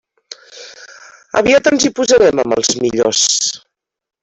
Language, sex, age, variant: Catalan, female, 40-49, Central